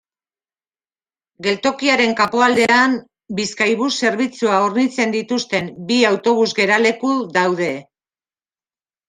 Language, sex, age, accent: Basque, male, 19-29, Mendebalekoa (Araba, Bizkaia, Gipuzkoako mendebaleko herri batzuk)